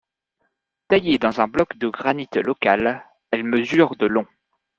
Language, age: French, 19-29